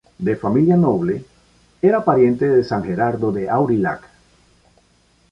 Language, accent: Spanish, Caribe: Cuba, Venezuela, Puerto Rico, República Dominicana, Panamá, Colombia caribeña, México caribeño, Costa del golfo de México